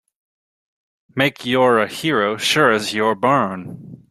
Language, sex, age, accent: English, male, 19-29, United States English